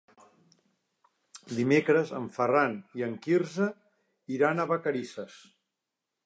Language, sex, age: Catalan, male, 60-69